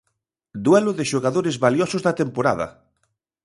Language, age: Galician, 50-59